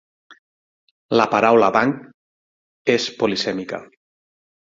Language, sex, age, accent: Catalan, male, 40-49, central; nord-occidental